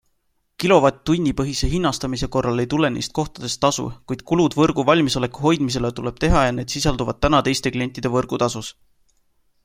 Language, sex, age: Estonian, male, 19-29